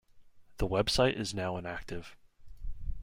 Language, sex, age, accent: English, male, 19-29, United States English